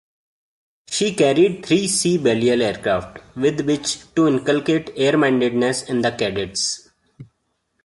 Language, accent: English, India and South Asia (India, Pakistan, Sri Lanka)